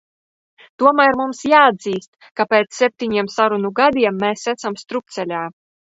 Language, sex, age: Latvian, female, 19-29